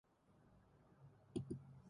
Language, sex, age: Mongolian, female, 19-29